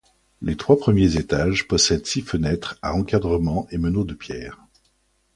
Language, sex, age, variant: French, male, 50-59, Français de métropole